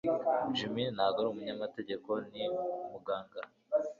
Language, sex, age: Kinyarwanda, male, 19-29